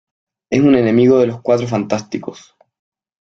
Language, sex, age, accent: Spanish, male, 19-29, Chileno: Chile, Cuyo